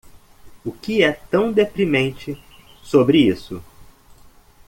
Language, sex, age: Portuguese, male, 30-39